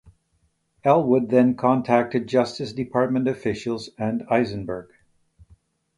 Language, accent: English, Canadian English